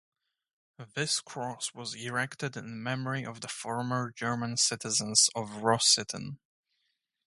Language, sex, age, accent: English, male, 19-29, England English